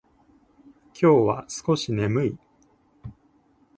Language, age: Japanese, 19-29